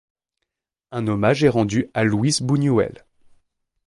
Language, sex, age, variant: French, male, 30-39, Français de métropole